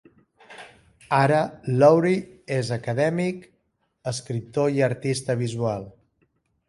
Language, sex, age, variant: Catalan, male, 40-49, Central